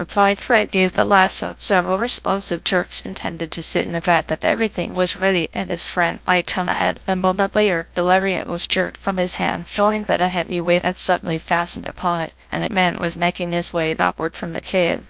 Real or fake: fake